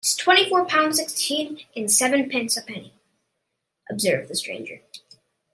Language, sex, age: English, male, under 19